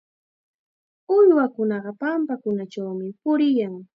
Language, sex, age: Chiquián Ancash Quechua, female, 19-29